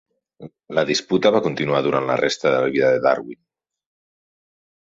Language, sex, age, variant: Catalan, male, 40-49, Central